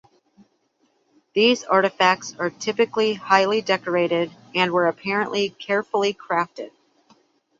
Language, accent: English, United States English